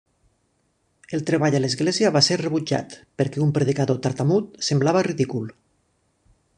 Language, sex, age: Catalan, male, 40-49